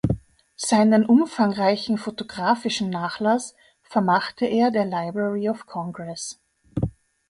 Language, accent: German, Österreichisches Deutsch